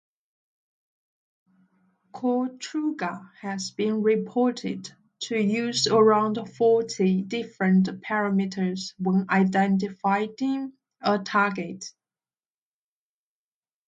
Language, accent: English, Hong Kong English